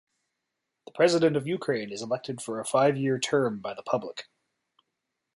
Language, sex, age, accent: English, male, 30-39, Canadian English